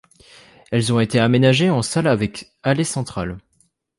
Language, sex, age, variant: French, male, 19-29, Français de métropole